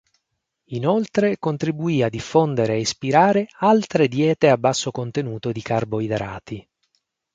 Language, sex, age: Italian, male, 40-49